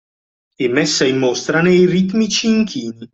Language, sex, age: Italian, male, 30-39